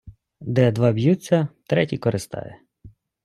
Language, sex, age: Ukrainian, male, 30-39